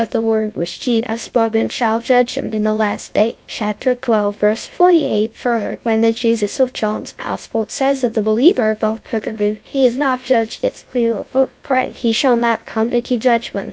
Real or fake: fake